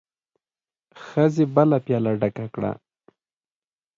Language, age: Pashto, 19-29